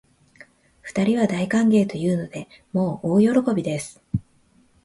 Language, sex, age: Japanese, female, 30-39